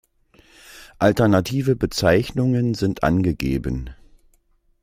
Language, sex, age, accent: German, male, 60-69, Deutschland Deutsch